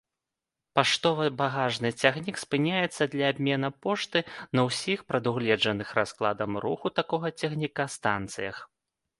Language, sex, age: Belarusian, male, 30-39